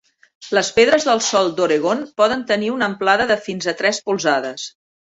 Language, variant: Catalan, Central